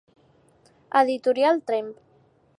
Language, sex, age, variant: Catalan, female, 19-29, Central